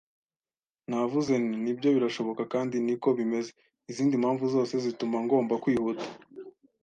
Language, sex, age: Kinyarwanda, male, 19-29